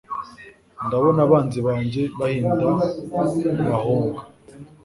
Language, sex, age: Kinyarwanda, male, under 19